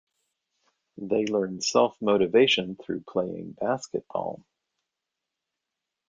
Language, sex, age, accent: English, male, 60-69, United States English